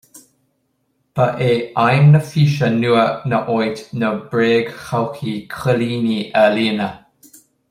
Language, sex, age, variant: Irish, male, 19-29, Gaeilge na Mumhan